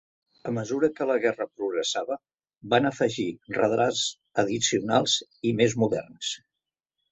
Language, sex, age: Catalan, male, 70-79